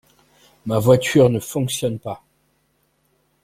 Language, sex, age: French, male, 40-49